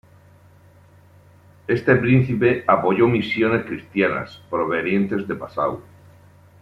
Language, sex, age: Spanish, male, 50-59